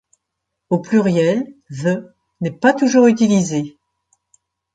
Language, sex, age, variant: French, female, 60-69, Français de métropole